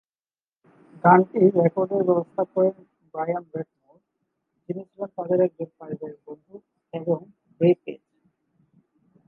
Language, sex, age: Bengali, male, 19-29